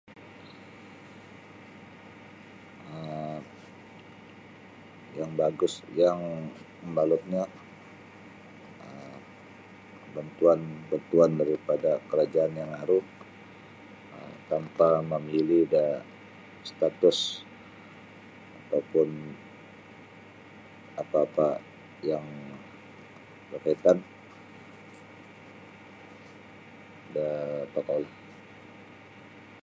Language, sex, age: Sabah Bisaya, male, 40-49